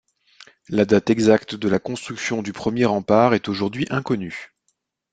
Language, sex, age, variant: French, male, 40-49, Français de métropole